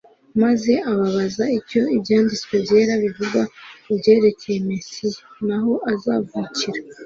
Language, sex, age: Kinyarwanda, female, 19-29